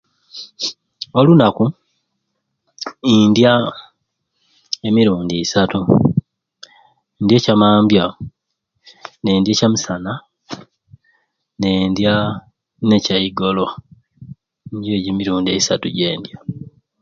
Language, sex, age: Ruuli, male, 30-39